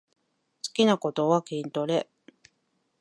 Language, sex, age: Japanese, female, 40-49